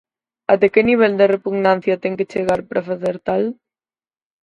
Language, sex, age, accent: Galician, female, under 19, Central (gheada); Normativo (estándar)